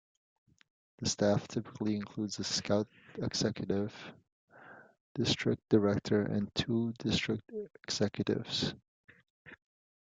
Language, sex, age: English, male, 40-49